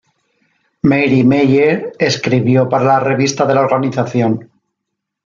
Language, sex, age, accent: Spanish, male, 40-49, España: Norte peninsular (Asturias, Castilla y León, Cantabria, País Vasco, Navarra, Aragón, La Rioja, Guadalajara, Cuenca)